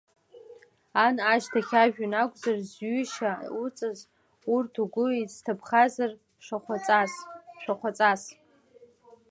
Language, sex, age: Abkhazian, female, 19-29